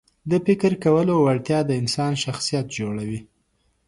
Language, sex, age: Pashto, male, 19-29